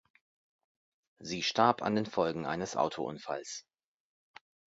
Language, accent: German, Deutschland Deutsch